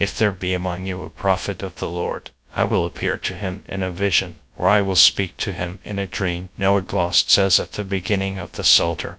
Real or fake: fake